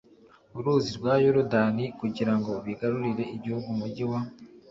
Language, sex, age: Kinyarwanda, male, 19-29